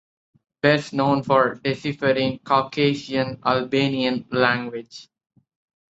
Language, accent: English, India and South Asia (India, Pakistan, Sri Lanka)